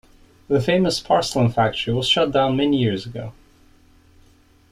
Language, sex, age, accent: English, male, 30-39, Canadian English